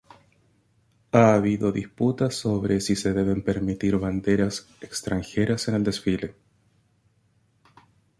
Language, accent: Spanish, Chileno: Chile, Cuyo